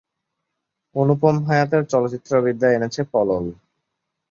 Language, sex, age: Bengali, male, 19-29